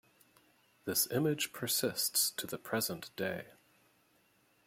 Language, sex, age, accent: English, male, 30-39, United States English